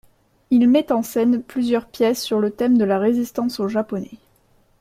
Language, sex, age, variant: French, female, 19-29, Français de métropole